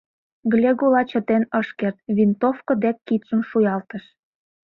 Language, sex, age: Mari, female, 19-29